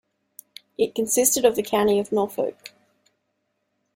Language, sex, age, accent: English, female, 19-29, Australian English